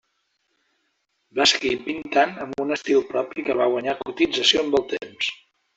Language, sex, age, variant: Catalan, male, 40-49, Central